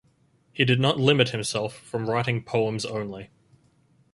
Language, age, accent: English, 19-29, Australian English